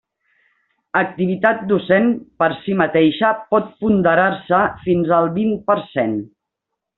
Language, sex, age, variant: Catalan, female, 50-59, Central